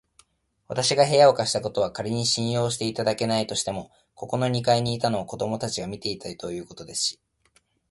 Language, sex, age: Japanese, male, 19-29